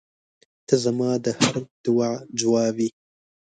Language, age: Pashto, 19-29